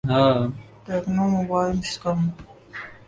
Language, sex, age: Urdu, male, 19-29